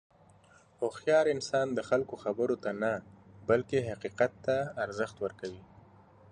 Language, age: Pashto, 30-39